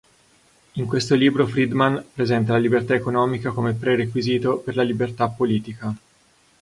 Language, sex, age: Italian, male, 30-39